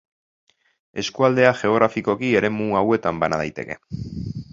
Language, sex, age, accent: Basque, male, 30-39, Mendebalekoa (Araba, Bizkaia, Gipuzkoako mendebaleko herri batzuk)